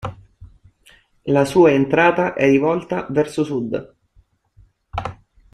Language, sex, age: Italian, male, 30-39